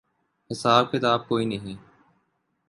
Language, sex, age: Urdu, male, 19-29